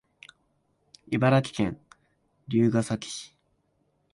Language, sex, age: Japanese, male, 19-29